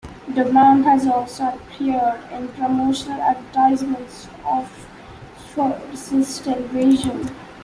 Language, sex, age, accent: English, female, under 19, India and South Asia (India, Pakistan, Sri Lanka)